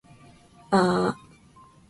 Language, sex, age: Japanese, female, under 19